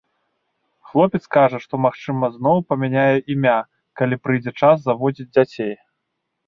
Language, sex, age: Belarusian, male, 30-39